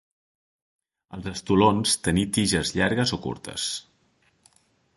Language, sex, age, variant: Catalan, male, 19-29, Central